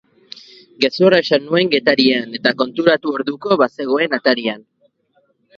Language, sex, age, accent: Basque, male, 19-29, Mendebalekoa (Araba, Bizkaia, Gipuzkoako mendebaleko herri batzuk)